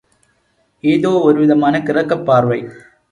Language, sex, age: Tamil, male, 19-29